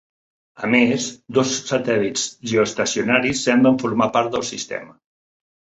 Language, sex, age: Catalan, male, 50-59